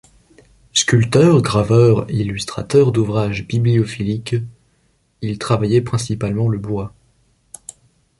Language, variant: French, Français de métropole